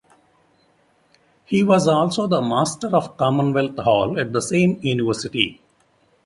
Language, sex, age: English, male, 19-29